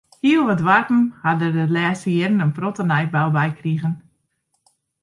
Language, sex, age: Western Frisian, female, 40-49